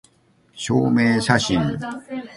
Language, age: Japanese, 60-69